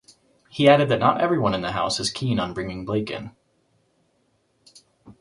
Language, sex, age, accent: English, male, 30-39, United States English